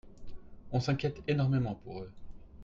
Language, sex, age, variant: French, male, 30-39, Français de métropole